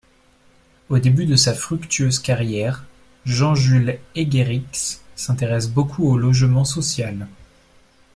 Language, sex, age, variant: French, male, 19-29, Français de métropole